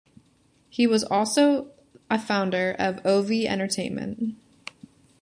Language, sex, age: English, female, 19-29